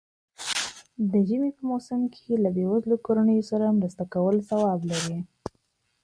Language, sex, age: Pashto, female, 19-29